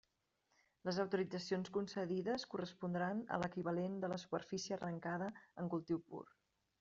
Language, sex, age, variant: Catalan, female, 30-39, Central